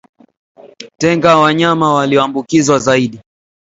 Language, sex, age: Swahili, male, 19-29